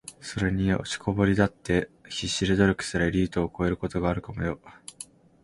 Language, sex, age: Japanese, male, 19-29